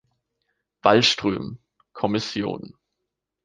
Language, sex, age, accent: German, male, 19-29, Deutschland Deutsch